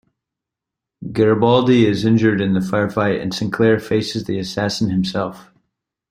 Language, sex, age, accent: English, male, 30-39, United States English